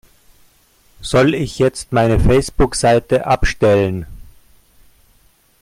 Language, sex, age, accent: German, male, 50-59, Deutschland Deutsch